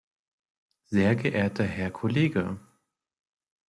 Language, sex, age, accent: German, male, 19-29, Deutschland Deutsch